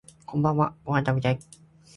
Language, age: Japanese, 19-29